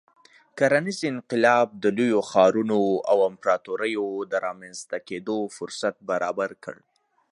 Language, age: Pashto, under 19